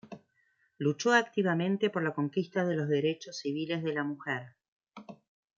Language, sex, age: Spanish, female, 50-59